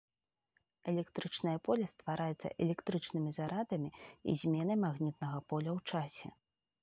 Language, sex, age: Belarusian, female, 30-39